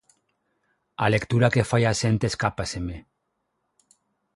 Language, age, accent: Galician, 40-49, Normativo (estándar); Neofalante